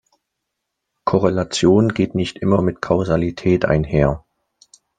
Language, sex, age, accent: German, male, 30-39, Deutschland Deutsch